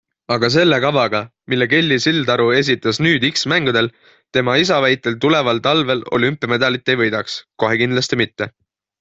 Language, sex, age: Estonian, male, 19-29